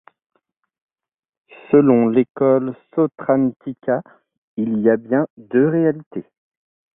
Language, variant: French, Français de métropole